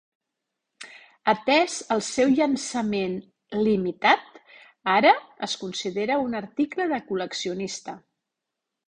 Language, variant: Catalan, Central